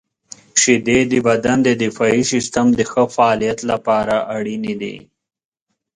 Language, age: Pashto, 30-39